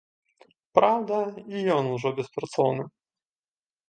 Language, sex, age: Belarusian, male, 19-29